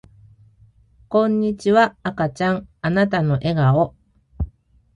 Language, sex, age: Japanese, female, 40-49